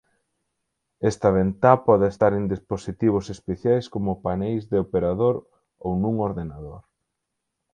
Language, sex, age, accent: Galician, male, 30-39, Atlántico (seseo e gheada)